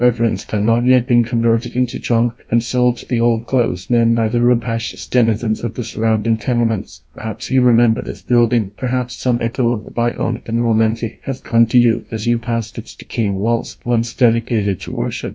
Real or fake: fake